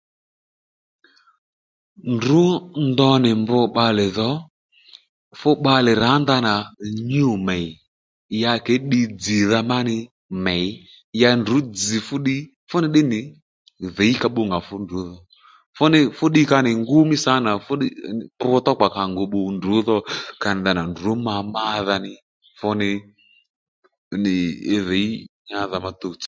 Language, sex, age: Lendu, male, 30-39